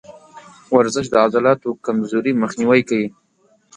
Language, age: Pashto, 19-29